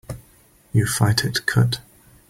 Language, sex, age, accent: English, male, 40-49, England English